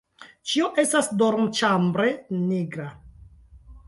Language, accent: Esperanto, Internacia